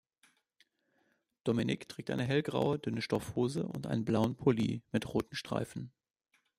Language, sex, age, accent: German, male, 19-29, Deutschland Deutsch